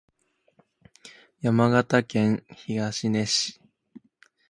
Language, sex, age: Japanese, male, under 19